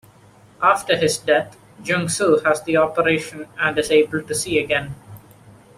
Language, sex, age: English, male, 19-29